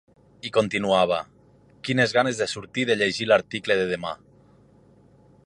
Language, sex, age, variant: Catalan, male, 30-39, Nord-Occidental